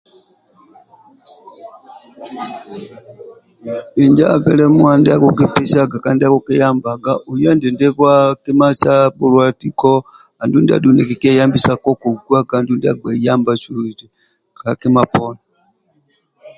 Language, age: Amba (Uganda), 50-59